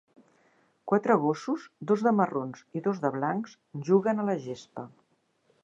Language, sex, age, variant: Catalan, female, 60-69, Central